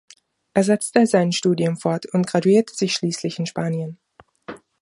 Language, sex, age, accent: German, female, 19-29, Österreichisches Deutsch